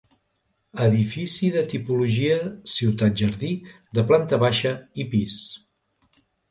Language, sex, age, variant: Catalan, male, 60-69, Central